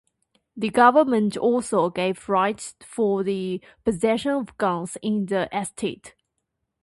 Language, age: English, under 19